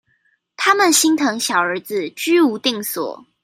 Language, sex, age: Chinese, female, 19-29